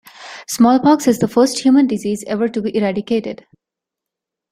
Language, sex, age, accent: English, female, 30-39, India and South Asia (India, Pakistan, Sri Lanka)